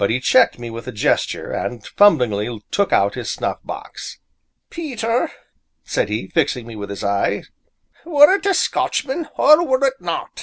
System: none